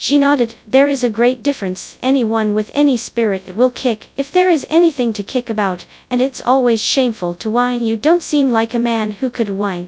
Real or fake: fake